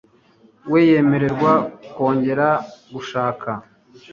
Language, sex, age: Kinyarwanda, male, 50-59